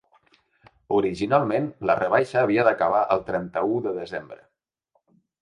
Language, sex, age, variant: Catalan, male, 50-59, Central